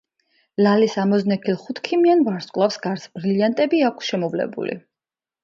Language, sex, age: Georgian, female, 30-39